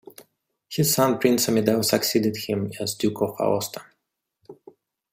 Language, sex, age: English, male, 30-39